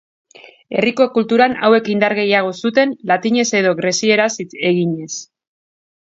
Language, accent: Basque, Mendebalekoa (Araba, Bizkaia, Gipuzkoako mendebaleko herri batzuk)